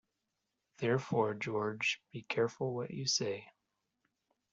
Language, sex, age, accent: English, male, 30-39, United States English